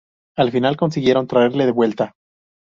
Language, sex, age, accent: Spanish, male, 19-29, México